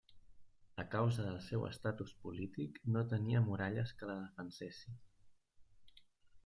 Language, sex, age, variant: Catalan, male, 30-39, Central